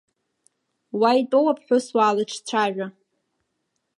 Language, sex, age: Abkhazian, female, under 19